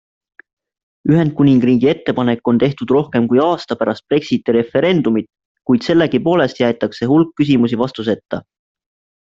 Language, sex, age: Estonian, male, 19-29